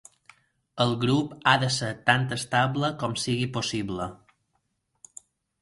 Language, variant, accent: Catalan, Balear, mallorquí